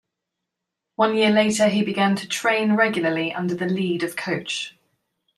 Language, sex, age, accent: English, female, 40-49, England English